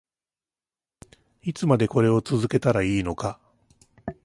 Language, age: Japanese, 50-59